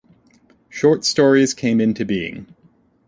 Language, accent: English, United States English